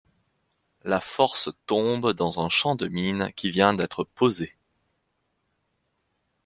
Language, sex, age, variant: French, male, 30-39, Français de métropole